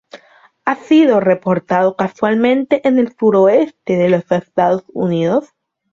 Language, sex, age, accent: Spanish, female, under 19, Caribe: Cuba, Venezuela, Puerto Rico, República Dominicana, Panamá, Colombia caribeña, México caribeño, Costa del golfo de México